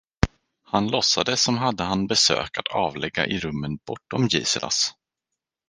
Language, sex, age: Swedish, male, 19-29